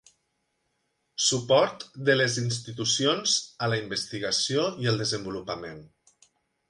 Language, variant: Catalan, Nord-Occidental